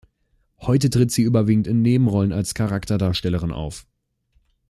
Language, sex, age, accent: German, male, under 19, Deutschland Deutsch